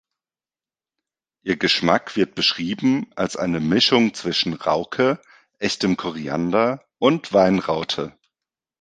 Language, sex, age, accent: German, male, 30-39, Deutschland Deutsch